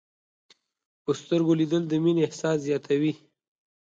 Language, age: Pashto, 30-39